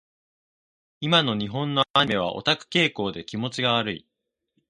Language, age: Japanese, 19-29